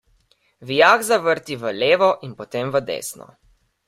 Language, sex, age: Slovenian, male, under 19